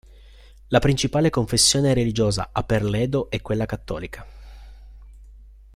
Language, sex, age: Italian, male, 30-39